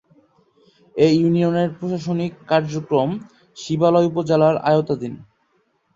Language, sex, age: Bengali, male, 19-29